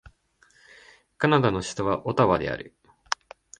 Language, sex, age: Japanese, male, 19-29